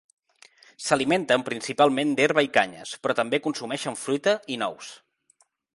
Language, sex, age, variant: Catalan, male, 30-39, Central